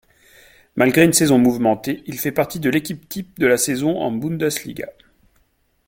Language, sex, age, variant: French, male, 40-49, Français de métropole